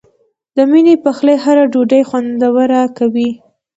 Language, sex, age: Pashto, female, under 19